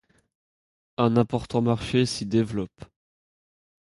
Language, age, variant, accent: French, under 19, Français d'Europe, Français de Belgique